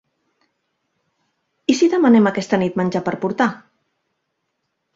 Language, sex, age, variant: Catalan, female, 40-49, Central